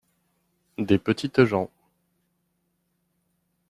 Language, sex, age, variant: French, male, 30-39, Français de métropole